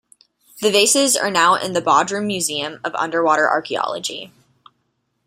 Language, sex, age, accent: English, female, 19-29, United States English